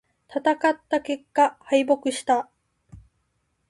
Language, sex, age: Japanese, female, 19-29